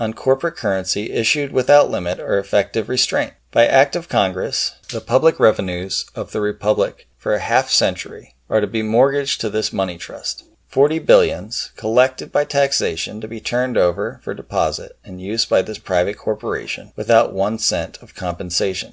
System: none